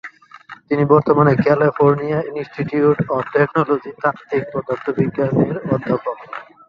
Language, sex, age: Bengali, male, 19-29